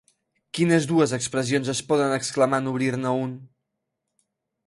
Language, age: Catalan, 30-39